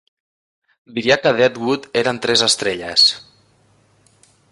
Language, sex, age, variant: Catalan, male, 19-29, Central